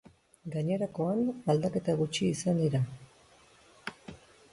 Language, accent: Basque, Mendebalekoa (Araba, Bizkaia, Gipuzkoako mendebaleko herri batzuk)